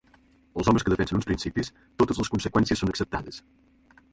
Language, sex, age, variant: Catalan, male, 19-29, Central